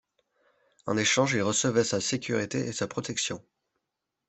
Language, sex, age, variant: French, male, 19-29, Français de métropole